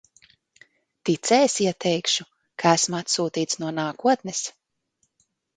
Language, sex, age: Latvian, female, 30-39